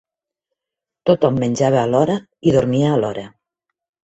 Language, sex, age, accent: Catalan, female, 50-59, Lleidatà